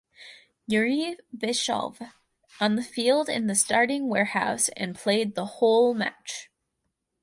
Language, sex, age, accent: English, female, under 19, United States English